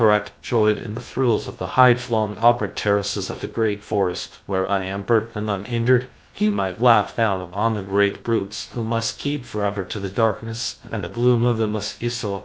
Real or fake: fake